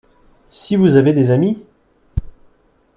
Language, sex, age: French, male, 30-39